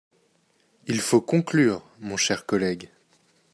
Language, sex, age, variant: French, male, 19-29, Français de métropole